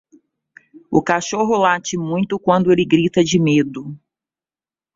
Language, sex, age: Portuguese, female, 40-49